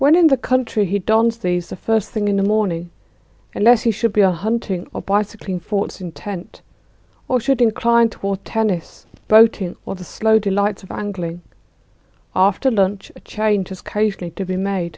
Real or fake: real